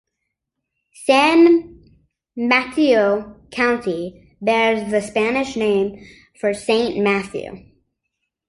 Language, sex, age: English, male, 19-29